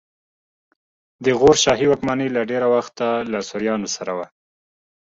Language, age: Pashto, 30-39